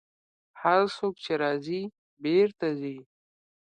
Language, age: Pashto, 30-39